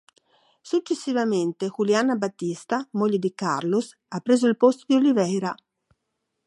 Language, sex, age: Italian, female, 60-69